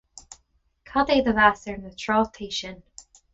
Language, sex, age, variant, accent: Irish, female, 30-39, Gaeilge Chonnacht, Cainteoir líofa, ní ó dhúchas